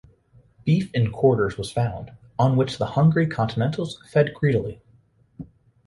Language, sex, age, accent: English, male, 19-29, United States English